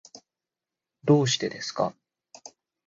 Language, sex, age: Japanese, male, 19-29